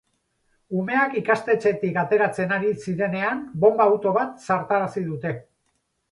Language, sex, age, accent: Basque, male, 50-59, Mendebalekoa (Araba, Bizkaia, Gipuzkoako mendebaleko herri batzuk)